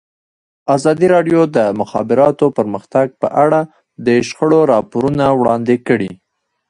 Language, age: Pashto, 19-29